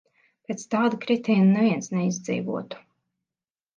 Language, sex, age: Latvian, female, 30-39